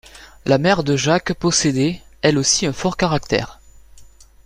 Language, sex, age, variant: French, male, 19-29, Français de métropole